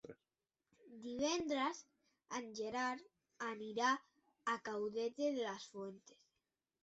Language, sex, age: Catalan, male, 50-59